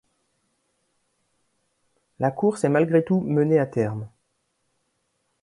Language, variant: French, Français de métropole